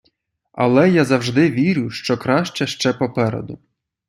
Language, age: Ukrainian, 19-29